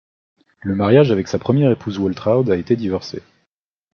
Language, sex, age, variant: French, male, 19-29, Français de métropole